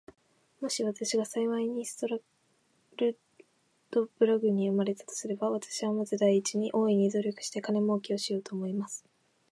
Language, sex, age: Japanese, female, 19-29